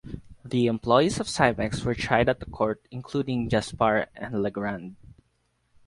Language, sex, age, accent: English, male, 19-29, Filipino